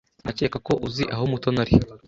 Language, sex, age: Kinyarwanda, male, 30-39